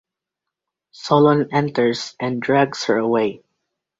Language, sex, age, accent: English, male, under 19, England English